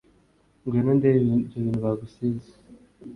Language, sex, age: Kinyarwanda, male, 19-29